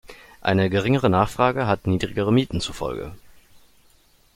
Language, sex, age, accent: German, male, 30-39, Deutschland Deutsch